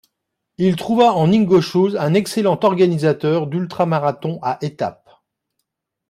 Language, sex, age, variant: French, male, 50-59, Français de métropole